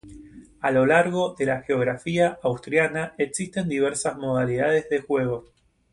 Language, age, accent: Spanish, 30-39, Rioplatense: Argentina, Uruguay, este de Bolivia, Paraguay